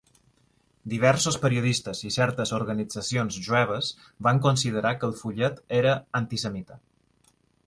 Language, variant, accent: Catalan, Balear, mallorquí